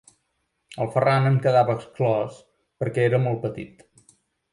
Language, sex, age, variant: Catalan, male, 40-49, Central